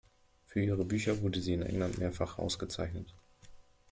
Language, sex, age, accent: German, male, 30-39, Deutschland Deutsch